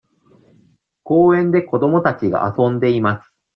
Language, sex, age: Japanese, male, 19-29